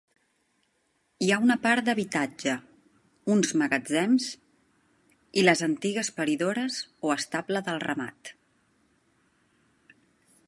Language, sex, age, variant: Catalan, female, 40-49, Central